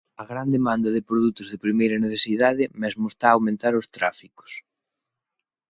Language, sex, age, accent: Galician, male, 30-39, Normativo (estándar)